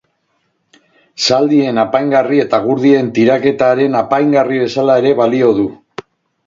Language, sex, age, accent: Basque, male, 40-49, Mendebalekoa (Araba, Bizkaia, Gipuzkoako mendebaleko herri batzuk)